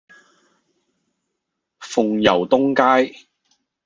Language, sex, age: Cantonese, male, 19-29